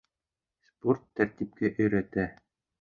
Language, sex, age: Bashkir, male, 30-39